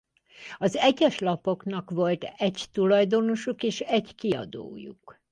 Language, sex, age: Hungarian, female, 70-79